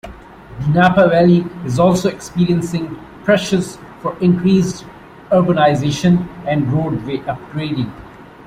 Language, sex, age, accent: English, male, 30-39, India and South Asia (India, Pakistan, Sri Lanka)